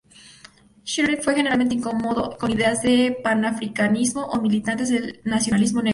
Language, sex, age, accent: Spanish, female, 19-29, México